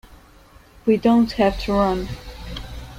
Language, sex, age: English, female, 19-29